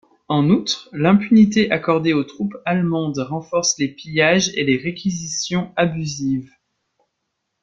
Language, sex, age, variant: French, male, 19-29, Français de métropole